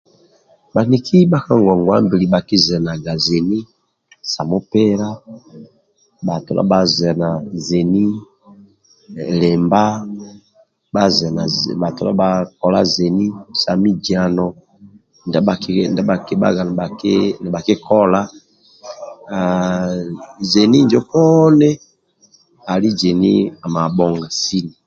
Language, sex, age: Amba (Uganda), male, 50-59